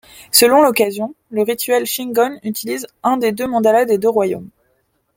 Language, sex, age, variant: French, female, 19-29, Français de métropole